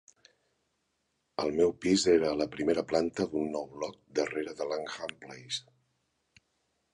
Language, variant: Catalan, Central